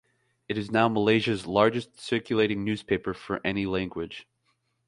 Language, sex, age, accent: English, male, 19-29, United States English